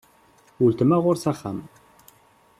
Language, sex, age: Kabyle, male, 30-39